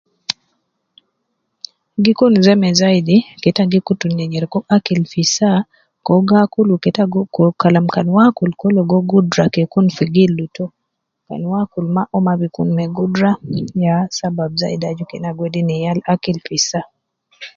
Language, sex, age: Nubi, female, 30-39